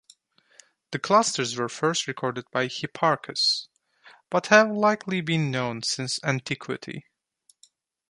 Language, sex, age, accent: English, male, 19-29, United States English